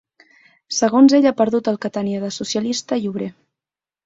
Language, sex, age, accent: Catalan, female, 19-29, Camp de Tarragona